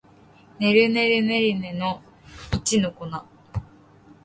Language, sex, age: Japanese, female, under 19